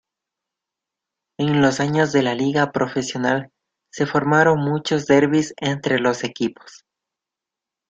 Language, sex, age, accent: Spanish, male, 19-29, Andino-Pacífico: Colombia, Perú, Ecuador, oeste de Bolivia y Venezuela andina